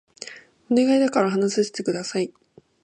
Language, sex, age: Japanese, female, 19-29